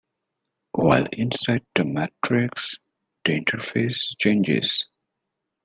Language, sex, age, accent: English, male, 19-29, United States English